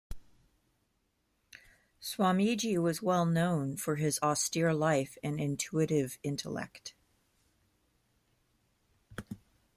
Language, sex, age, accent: English, female, 50-59, United States English